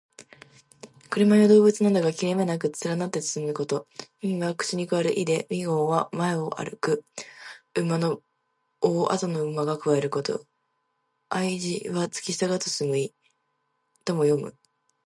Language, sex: Japanese, female